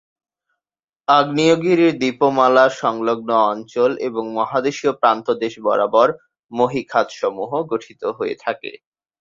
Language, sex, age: Bengali, male, 19-29